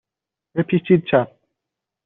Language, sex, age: Persian, male, under 19